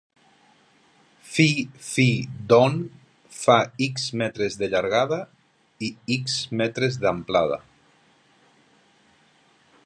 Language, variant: Catalan, Nord-Occidental